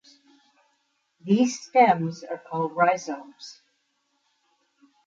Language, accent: English, United States English